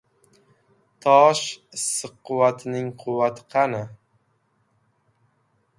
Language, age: Uzbek, 19-29